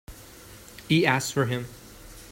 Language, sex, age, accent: English, male, 30-39, United States English